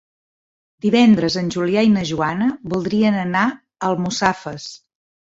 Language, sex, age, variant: Catalan, female, 50-59, Central